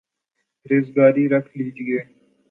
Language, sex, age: Urdu, male, 19-29